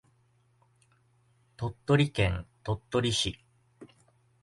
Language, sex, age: Japanese, male, 50-59